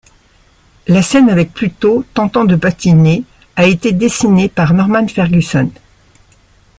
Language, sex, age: French, male, 60-69